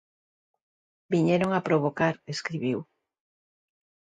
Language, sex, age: Galician, female, 50-59